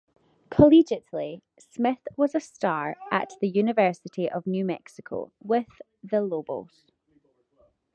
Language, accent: English, Scottish English